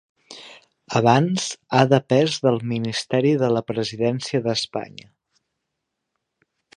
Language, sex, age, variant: Catalan, male, 19-29, Central